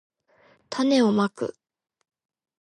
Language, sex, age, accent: Japanese, female, 19-29, 標準語